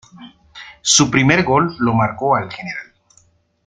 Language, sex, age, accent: Spanish, male, 50-59, México